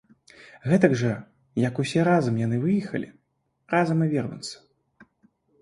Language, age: Belarusian, 19-29